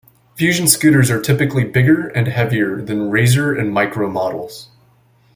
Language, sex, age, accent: English, male, 19-29, United States English